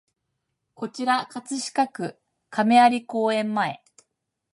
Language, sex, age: Japanese, female, 40-49